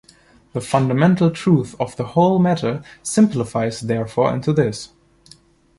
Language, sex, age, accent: English, male, under 19, United States English